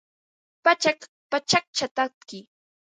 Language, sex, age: Ambo-Pasco Quechua, female, 30-39